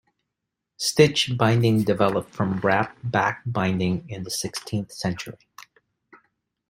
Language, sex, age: English, male, 40-49